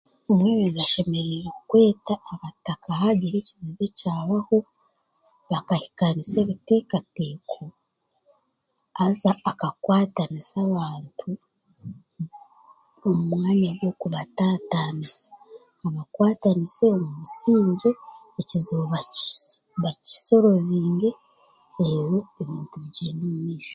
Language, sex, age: Chiga, male, 30-39